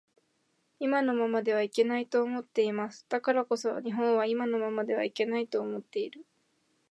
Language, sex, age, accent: Japanese, female, 19-29, 標準語